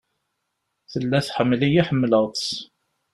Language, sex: Kabyle, male